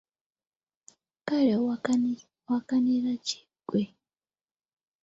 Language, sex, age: Ganda, female, under 19